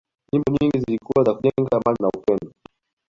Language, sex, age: Swahili, male, 19-29